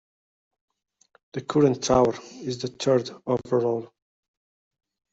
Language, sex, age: English, male, 30-39